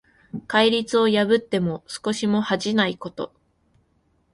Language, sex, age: Japanese, female, 19-29